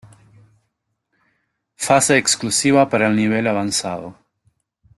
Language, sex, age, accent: Spanish, male, 30-39, Rioplatense: Argentina, Uruguay, este de Bolivia, Paraguay